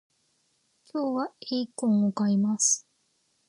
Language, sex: Japanese, female